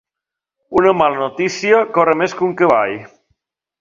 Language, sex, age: Catalan, male, 40-49